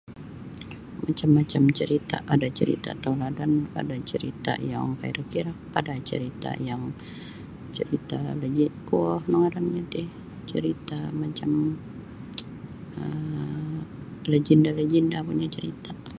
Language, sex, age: Sabah Bisaya, female, 60-69